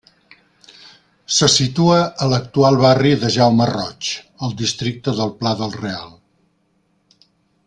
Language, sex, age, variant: Catalan, male, 60-69, Central